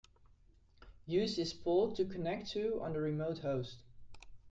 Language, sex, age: English, male, under 19